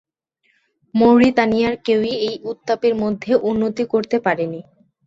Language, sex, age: Bengali, female, 19-29